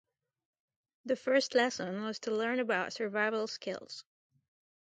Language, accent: English, United States English